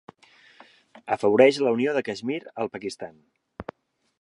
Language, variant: Catalan, Central